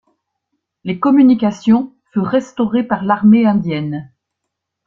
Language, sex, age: French, female, 70-79